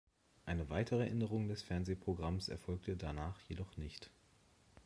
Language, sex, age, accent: German, male, 30-39, Deutschland Deutsch